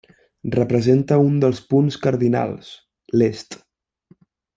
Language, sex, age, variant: Catalan, male, 19-29, Central